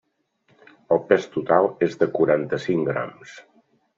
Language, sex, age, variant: Catalan, male, 60-69, Central